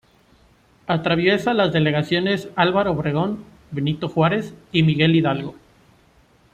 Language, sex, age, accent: Spanish, male, 19-29, México